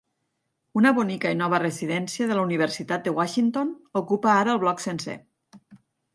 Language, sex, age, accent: Catalan, female, 40-49, Tortosí